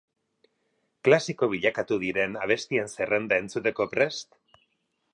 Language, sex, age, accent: Basque, male, 50-59, Erdialdekoa edo Nafarra (Gipuzkoa, Nafarroa)